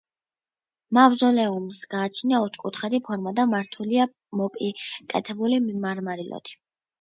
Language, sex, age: Georgian, female, under 19